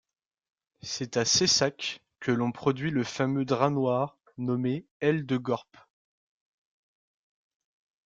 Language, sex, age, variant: French, male, 19-29, Français de métropole